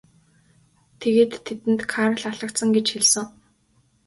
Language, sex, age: Mongolian, female, 19-29